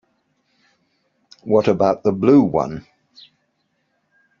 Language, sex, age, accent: English, male, 80-89, England English